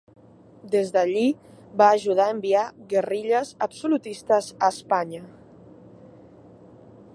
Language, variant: Catalan, Septentrional